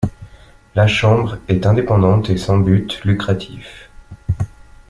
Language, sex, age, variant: French, male, 30-39, Français de métropole